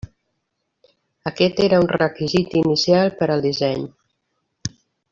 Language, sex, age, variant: Catalan, female, 50-59, Central